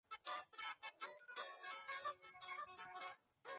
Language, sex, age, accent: Spanish, male, 19-29, México